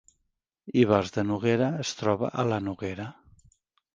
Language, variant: Catalan, Central